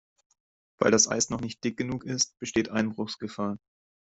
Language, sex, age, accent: German, male, 19-29, Deutschland Deutsch